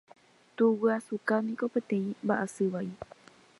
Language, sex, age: Guarani, female, 19-29